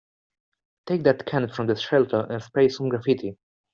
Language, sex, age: English, male, 19-29